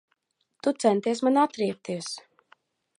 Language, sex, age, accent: Latvian, female, 30-39, bez akcenta